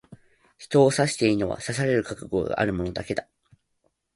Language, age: Japanese, under 19